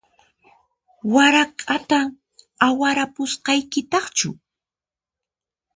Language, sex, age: Puno Quechua, female, 30-39